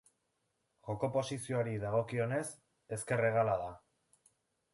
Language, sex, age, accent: Basque, male, 19-29, Erdialdekoa edo Nafarra (Gipuzkoa, Nafarroa)